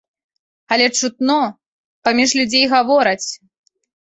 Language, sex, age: Belarusian, female, 30-39